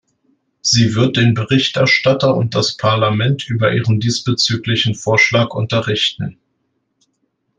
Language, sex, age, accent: German, male, 19-29, Deutschland Deutsch